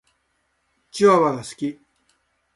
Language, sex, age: Japanese, male, 60-69